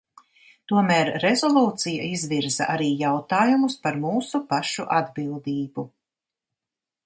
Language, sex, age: Latvian, female, 60-69